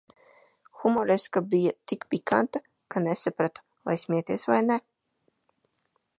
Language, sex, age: Latvian, female, 30-39